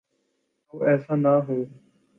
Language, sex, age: Urdu, male, 19-29